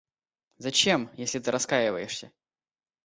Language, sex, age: Russian, male, 19-29